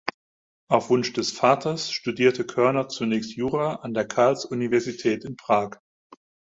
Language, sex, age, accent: German, male, 50-59, Deutschland Deutsch